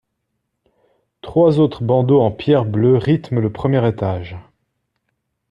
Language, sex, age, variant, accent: French, male, 40-49, Français d'Europe, Français de Suisse